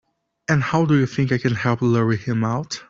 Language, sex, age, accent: English, male, 19-29, England English